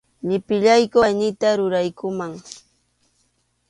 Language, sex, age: Arequipa-La Unión Quechua, female, 30-39